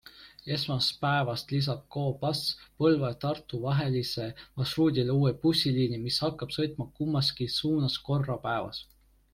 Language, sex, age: Estonian, male, 19-29